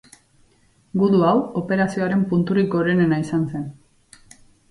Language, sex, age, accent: Basque, female, 40-49, Erdialdekoa edo Nafarra (Gipuzkoa, Nafarroa)